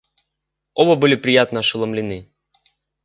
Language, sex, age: Russian, male, 19-29